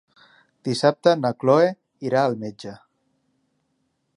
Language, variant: Catalan, Central